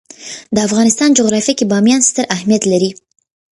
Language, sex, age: Pashto, female, 19-29